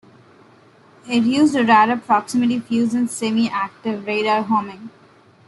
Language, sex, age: English, female, under 19